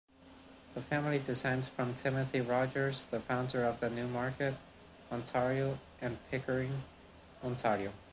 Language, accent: English, United States English